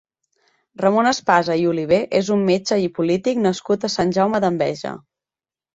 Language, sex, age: Catalan, female, 30-39